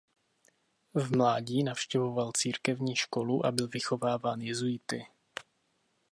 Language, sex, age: Czech, male, 30-39